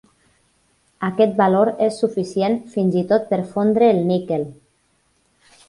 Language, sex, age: Catalan, female, 30-39